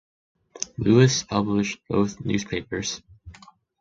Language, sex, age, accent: English, male, 19-29, United States English